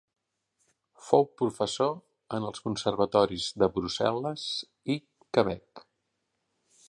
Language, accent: Catalan, central; nord-occidental